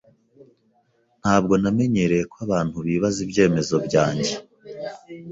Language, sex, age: Kinyarwanda, male, 19-29